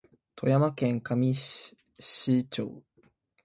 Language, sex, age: Japanese, male, 19-29